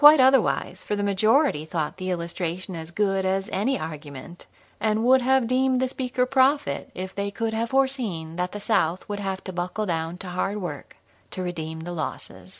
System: none